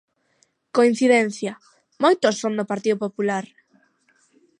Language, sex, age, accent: Galician, female, under 19, Atlántico (seseo e gheada); Normativo (estándar)